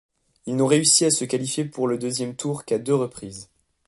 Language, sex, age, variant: French, male, 19-29, Français de métropole